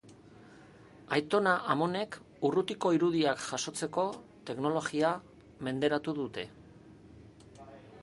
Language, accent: Basque, Mendebalekoa (Araba, Bizkaia, Gipuzkoako mendebaleko herri batzuk)